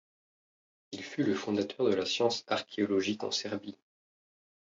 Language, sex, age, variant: French, male, 19-29, Français de métropole